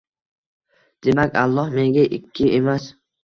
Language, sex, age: Uzbek, male, under 19